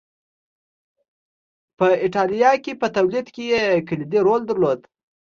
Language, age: Pashto, 19-29